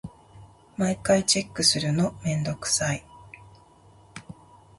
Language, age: Japanese, 40-49